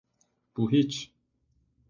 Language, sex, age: Turkish, male, 19-29